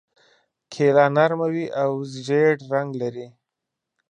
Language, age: Pashto, 19-29